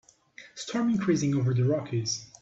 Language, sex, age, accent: English, male, 19-29, United States English